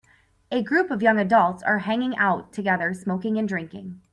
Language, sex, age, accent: English, female, 30-39, United States English